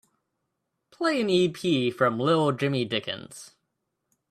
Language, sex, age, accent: English, male, 19-29, United States English